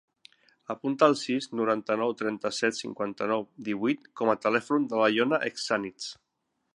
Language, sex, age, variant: Catalan, male, 40-49, Central